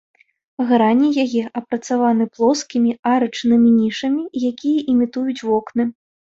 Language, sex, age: Belarusian, female, 30-39